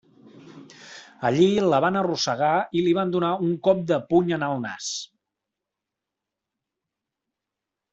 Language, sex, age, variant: Catalan, male, 30-39, Central